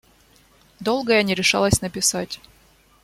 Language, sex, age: Russian, female, 19-29